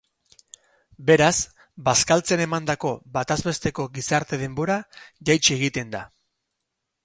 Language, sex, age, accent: Basque, male, 40-49, Mendebalekoa (Araba, Bizkaia, Gipuzkoako mendebaleko herri batzuk)